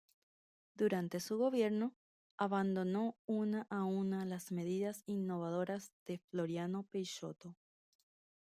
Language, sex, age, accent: Spanish, female, 30-39, Rioplatense: Argentina, Uruguay, este de Bolivia, Paraguay